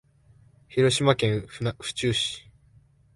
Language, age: Japanese, 19-29